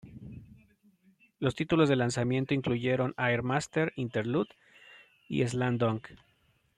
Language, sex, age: Spanish, male, 30-39